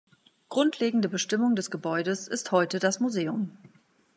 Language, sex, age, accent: German, female, 40-49, Deutschland Deutsch